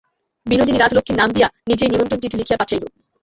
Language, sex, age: Bengali, female, under 19